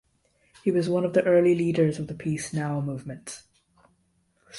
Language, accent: English, Irish English